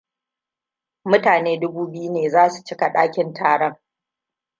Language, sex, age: Hausa, female, 30-39